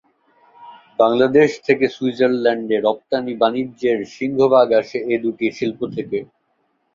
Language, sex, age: Bengali, male, 19-29